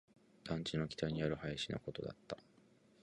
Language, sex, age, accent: Japanese, male, 19-29, 標準語